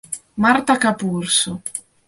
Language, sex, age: Italian, female, 19-29